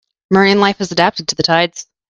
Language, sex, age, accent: English, female, 19-29, United States English